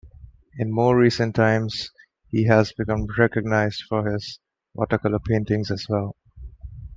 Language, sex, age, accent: English, male, 19-29, India and South Asia (India, Pakistan, Sri Lanka)